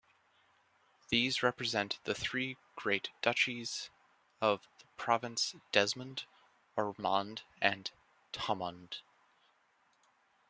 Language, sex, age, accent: English, male, 19-29, United States English